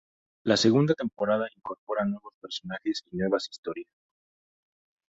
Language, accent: Spanish, México